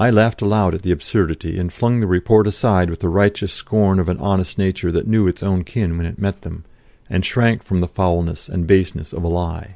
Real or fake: real